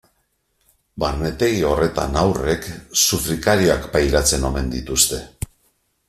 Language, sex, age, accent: Basque, male, 50-59, Mendebalekoa (Araba, Bizkaia, Gipuzkoako mendebaleko herri batzuk)